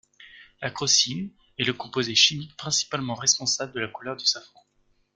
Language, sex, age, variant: French, male, 19-29, Français de métropole